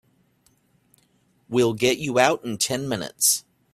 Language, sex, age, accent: English, male, 30-39, United States English